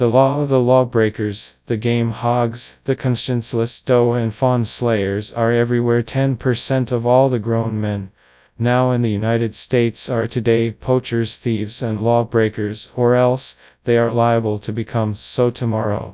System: TTS, FastPitch